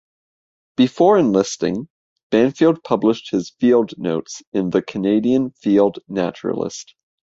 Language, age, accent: English, 30-39, Canadian English